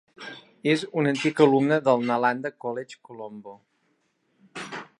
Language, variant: Catalan, Central